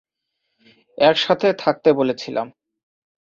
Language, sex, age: Bengali, male, 19-29